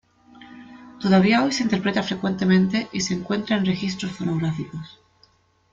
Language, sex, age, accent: Spanish, female, 30-39, España: Centro-Sur peninsular (Madrid, Toledo, Castilla-La Mancha)